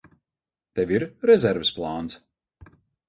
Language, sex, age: Latvian, male, 40-49